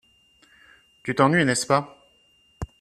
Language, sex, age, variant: French, male, 40-49, Français de métropole